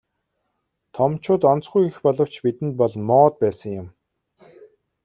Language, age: Mongolian, 90+